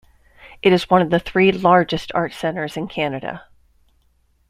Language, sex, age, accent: English, female, 50-59, United States English